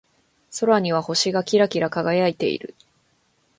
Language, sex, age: Japanese, female, 19-29